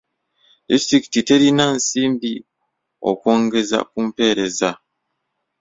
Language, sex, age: Ganda, male, 30-39